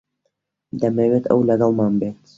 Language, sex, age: Central Kurdish, male, under 19